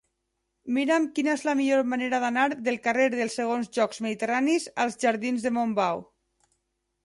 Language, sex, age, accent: Catalan, female, 40-49, valencià